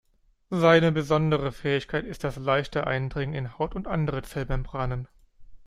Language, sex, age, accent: German, male, 30-39, Deutschland Deutsch